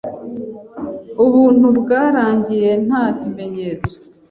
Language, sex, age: Kinyarwanda, female, 40-49